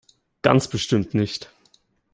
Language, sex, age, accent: German, male, 19-29, Deutschland Deutsch